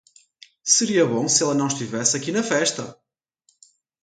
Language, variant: Portuguese, Portuguese (Portugal)